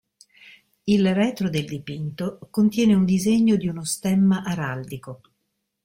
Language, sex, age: Italian, female, 50-59